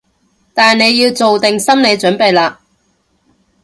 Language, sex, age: Cantonese, female, 30-39